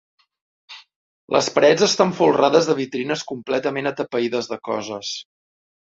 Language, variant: Catalan, Central